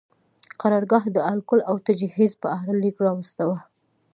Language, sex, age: Pashto, female, 19-29